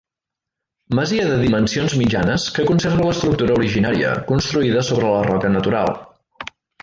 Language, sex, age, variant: Catalan, male, 40-49, Central